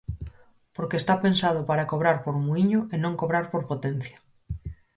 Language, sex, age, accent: Galician, female, 30-39, Normativo (estándar)